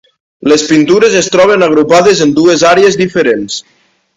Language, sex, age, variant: Catalan, male, 19-29, Nord-Occidental